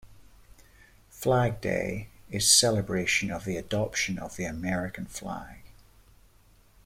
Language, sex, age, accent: English, male, 40-49, Irish English